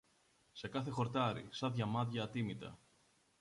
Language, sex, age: Greek, male, 30-39